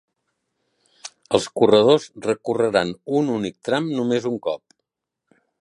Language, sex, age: Catalan, male, 60-69